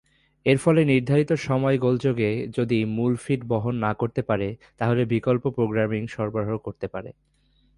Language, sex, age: Bengali, male, 19-29